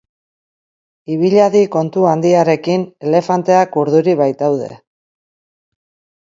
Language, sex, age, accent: Basque, female, 50-59, Mendebalekoa (Araba, Bizkaia, Gipuzkoako mendebaleko herri batzuk)